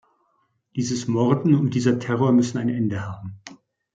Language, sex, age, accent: German, male, 50-59, Deutschland Deutsch